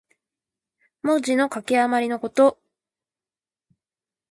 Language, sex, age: Japanese, female, 19-29